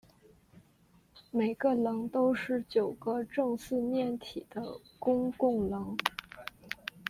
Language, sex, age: Chinese, female, 19-29